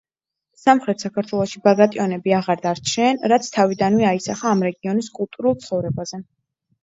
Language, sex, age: Georgian, female, under 19